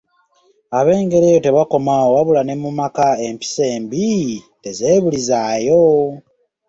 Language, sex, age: Ganda, male, 19-29